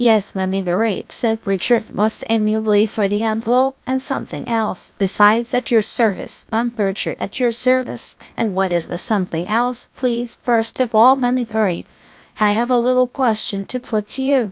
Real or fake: fake